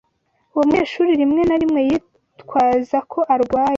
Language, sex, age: Kinyarwanda, female, 19-29